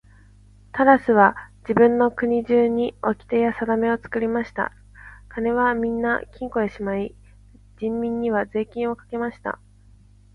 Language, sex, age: Japanese, female, 19-29